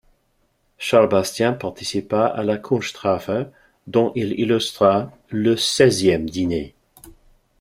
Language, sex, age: French, male, 50-59